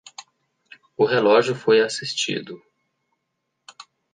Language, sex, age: Portuguese, male, 30-39